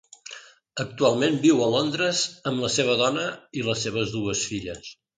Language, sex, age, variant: Catalan, male, 60-69, Central